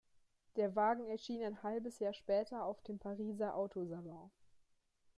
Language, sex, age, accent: German, female, 19-29, Deutschland Deutsch